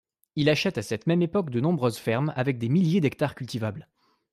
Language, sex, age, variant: French, male, 19-29, Français de métropole